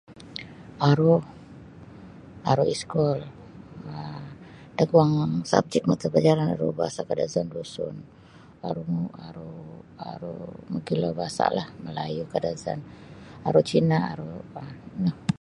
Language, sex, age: Sabah Bisaya, female, 50-59